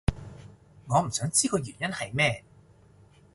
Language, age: Cantonese, 40-49